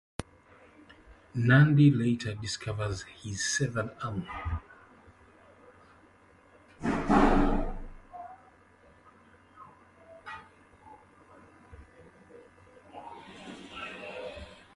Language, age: English, 50-59